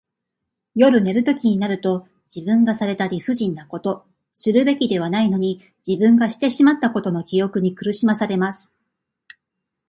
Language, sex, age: Japanese, female, 40-49